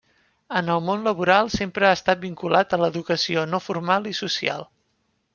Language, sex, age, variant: Catalan, male, 19-29, Central